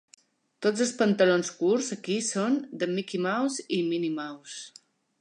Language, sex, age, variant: Catalan, female, 40-49, Balear